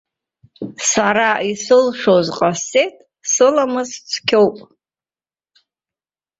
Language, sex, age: Abkhazian, female, 30-39